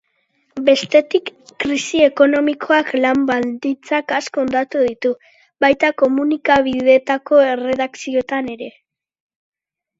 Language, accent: Basque, Mendebalekoa (Araba, Bizkaia, Gipuzkoako mendebaleko herri batzuk)